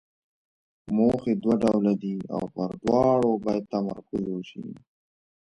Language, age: Pashto, 19-29